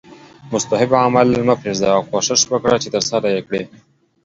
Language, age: Pashto, 19-29